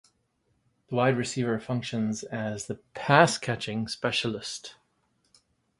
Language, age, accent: English, 40-49, United States English